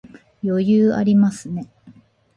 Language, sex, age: Japanese, female, 40-49